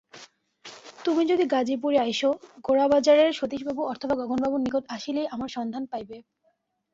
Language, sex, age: Bengali, female, 19-29